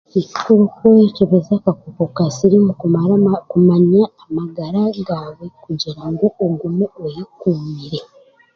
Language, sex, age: Chiga, male, 30-39